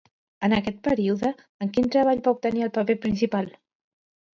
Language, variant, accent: Catalan, Central, central